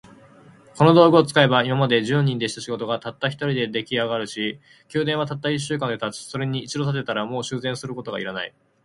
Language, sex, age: Japanese, male, 19-29